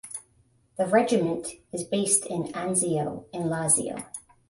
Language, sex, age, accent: English, female, 50-59, United States English